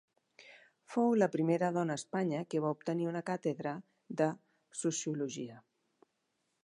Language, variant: Catalan, Central